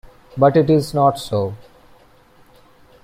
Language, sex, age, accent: English, male, 19-29, India and South Asia (India, Pakistan, Sri Lanka)